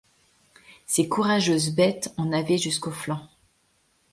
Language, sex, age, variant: French, female, 30-39, Français de métropole